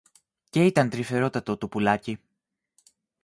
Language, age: Greek, 19-29